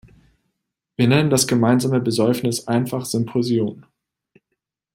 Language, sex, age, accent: German, male, 19-29, Deutschland Deutsch